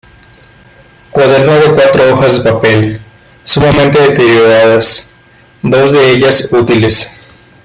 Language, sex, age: Spanish, male, 19-29